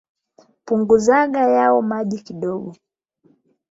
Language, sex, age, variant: Swahili, female, 19-29, Kiswahili cha Bara ya Tanzania